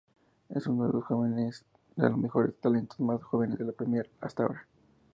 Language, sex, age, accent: Spanish, male, 19-29, México